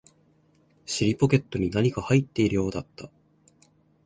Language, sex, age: Japanese, female, 19-29